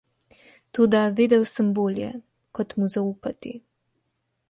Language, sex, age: Slovenian, female, 19-29